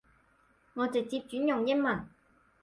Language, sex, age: Cantonese, female, 30-39